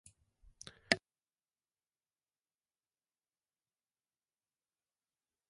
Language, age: Japanese, 50-59